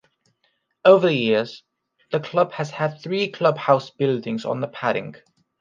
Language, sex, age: English, male, under 19